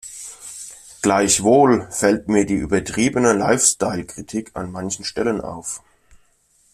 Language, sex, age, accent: German, male, 30-39, Deutschland Deutsch